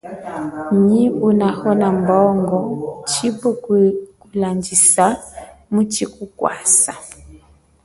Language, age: Chokwe, 40-49